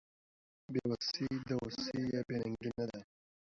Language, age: Pashto, under 19